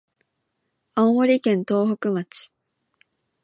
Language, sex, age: Japanese, female, 19-29